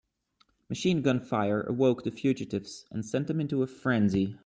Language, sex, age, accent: English, male, 19-29, Canadian English